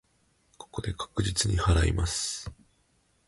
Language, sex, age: Japanese, male, 19-29